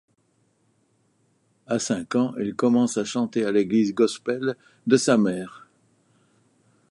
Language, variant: French, Français de métropole